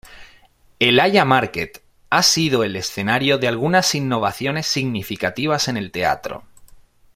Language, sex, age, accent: Spanish, male, 30-39, España: Norte peninsular (Asturias, Castilla y León, Cantabria, País Vasco, Navarra, Aragón, La Rioja, Guadalajara, Cuenca)